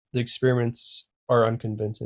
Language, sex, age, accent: English, male, 19-29, United States English